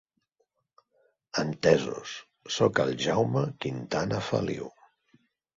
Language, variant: Catalan, Central